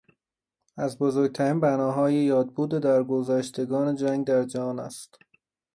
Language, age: Persian, 19-29